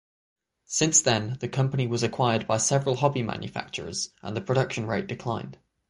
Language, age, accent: English, 19-29, England English; Northern English